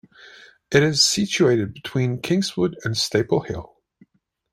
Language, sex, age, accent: English, male, 40-49, United States English